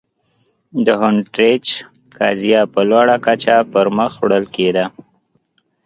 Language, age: Pashto, 19-29